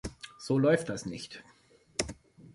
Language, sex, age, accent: German, male, 30-39, Deutschland Deutsch